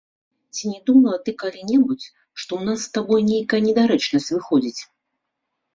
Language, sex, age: Belarusian, female, 40-49